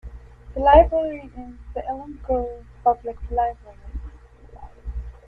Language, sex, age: English, female, 19-29